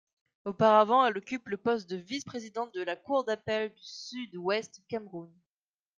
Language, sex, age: French, female, under 19